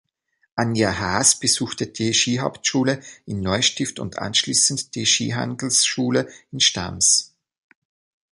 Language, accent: German, Österreichisches Deutsch